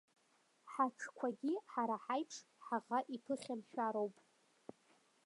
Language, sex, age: Abkhazian, female, under 19